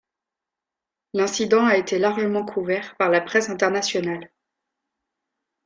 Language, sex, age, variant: French, female, 19-29, Français de métropole